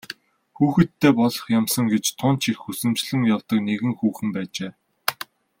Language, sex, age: Mongolian, male, 19-29